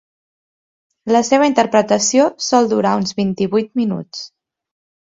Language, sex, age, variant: Catalan, female, 19-29, Central